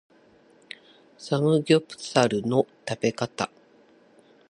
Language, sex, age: Japanese, female, 40-49